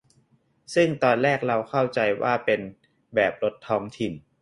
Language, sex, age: Thai, male, 19-29